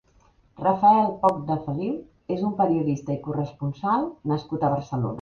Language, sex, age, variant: Catalan, female, 50-59, Central